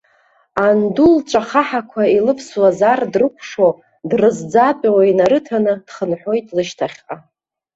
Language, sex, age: Abkhazian, female, 40-49